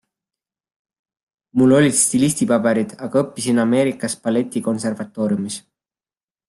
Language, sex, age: Estonian, male, 19-29